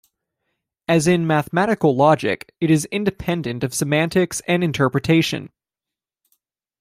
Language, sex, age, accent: English, male, 19-29, United States English